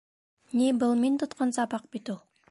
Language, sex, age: Bashkir, female, 19-29